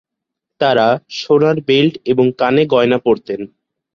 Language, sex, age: Bengali, male, under 19